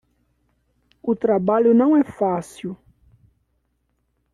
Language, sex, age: Portuguese, male, 30-39